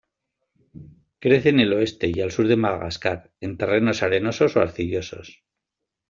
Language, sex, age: Spanish, male, 50-59